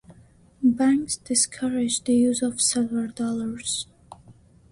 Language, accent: English, India and South Asia (India, Pakistan, Sri Lanka)